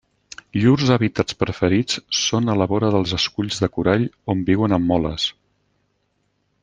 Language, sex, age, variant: Catalan, male, 60-69, Central